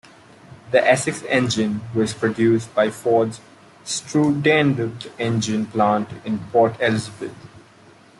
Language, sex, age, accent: English, male, 19-29, India and South Asia (India, Pakistan, Sri Lanka)